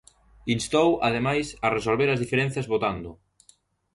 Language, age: Galician, 19-29